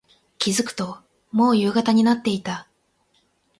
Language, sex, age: Japanese, female, 19-29